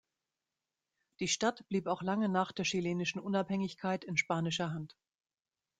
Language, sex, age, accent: German, female, 40-49, Deutschland Deutsch